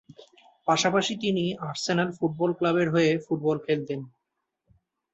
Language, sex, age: Bengali, male, 19-29